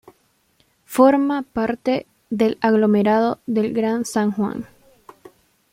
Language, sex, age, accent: Spanish, female, under 19, Andino-Pacífico: Colombia, Perú, Ecuador, oeste de Bolivia y Venezuela andina